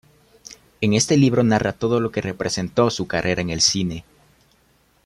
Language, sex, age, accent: Spanish, male, under 19, Andino-Pacífico: Colombia, Perú, Ecuador, oeste de Bolivia y Venezuela andina